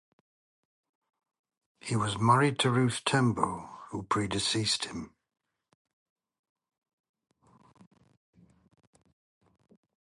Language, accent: English, England English